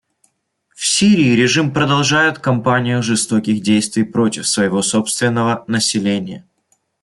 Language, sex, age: Russian, male, 19-29